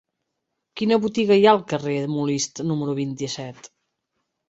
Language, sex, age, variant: Catalan, female, 30-39, Central